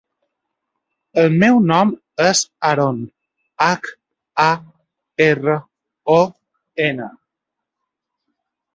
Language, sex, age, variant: Catalan, male, 30-39, Balear